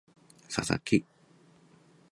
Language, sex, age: Japanese, male, 30-39